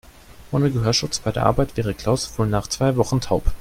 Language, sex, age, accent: German, male, under 19, Deutschland Deutsch